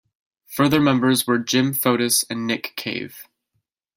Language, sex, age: English, male, 19-29